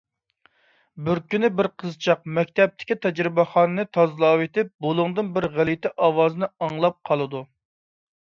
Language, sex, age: Uyghur, male, 30-39